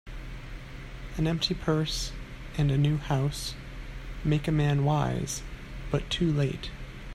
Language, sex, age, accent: English, male, 30-39, United States English